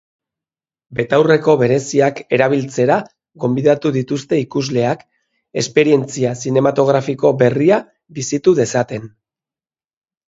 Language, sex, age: Basque, male, 50-59